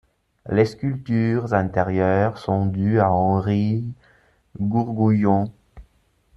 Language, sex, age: French, male, 30-39